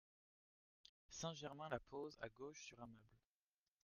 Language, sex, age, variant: French, male, 19-29, Français de métropole